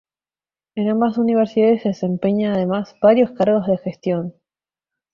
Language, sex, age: Spanish, female, 19-29